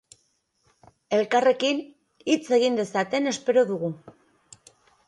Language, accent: Basque, Erdialdekoa edo Nafarra (Gipuzkoa, Nafarroa)